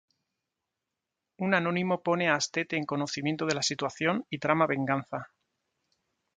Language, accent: Spanish, España: Sur peninsular (Andalucia, Extremadura, Murcia)